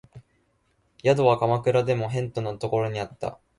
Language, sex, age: Japanese, male, 19-29